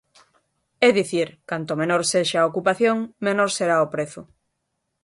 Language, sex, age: Galician, female, 30-39